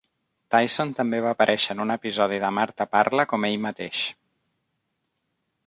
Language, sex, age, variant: Catalan, male, 40-49, Central